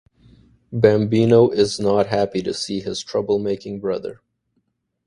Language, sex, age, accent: English, male, 19-29, Canadian English